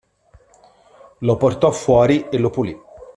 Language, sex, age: Italian, male, 30-39